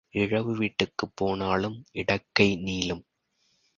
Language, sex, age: Tamil, male, 30-39